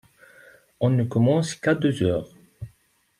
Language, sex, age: French, male, 19-29